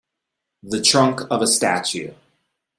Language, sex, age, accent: English, male, 19-29, United States English